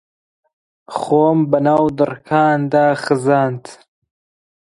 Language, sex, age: Central Kurdish, male, 19-29